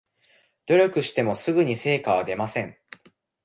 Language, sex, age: Japanese, male, under 19